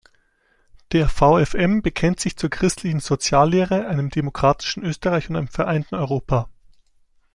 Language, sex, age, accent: German, male, 19-29, Deutschland Deutsch